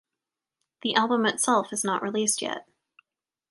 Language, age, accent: English, 19-29, United States English